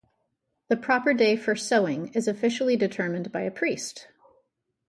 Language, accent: English, United States English